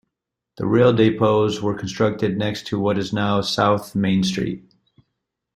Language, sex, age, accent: English, male, 30-39, United States English